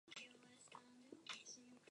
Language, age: English, under 19